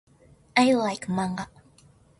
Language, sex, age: Japanese, female, 19-29